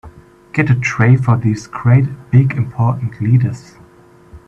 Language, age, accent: English, 19-29, United States English